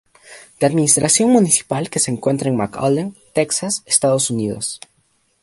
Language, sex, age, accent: Spanish, male, under 19, Andino-Pacífico: Colombia, Perú, Ecuador, oeste de Bolivia y Venezuela andina